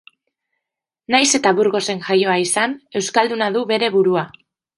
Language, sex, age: Basque, female, 19-29